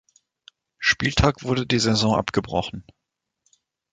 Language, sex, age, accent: German, male, 19-29, Deutschland Deutsch